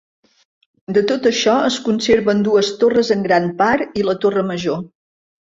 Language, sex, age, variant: Catalan, female, 50-59, Central